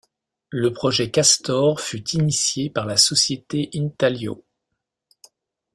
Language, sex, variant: French, male, Français de métropole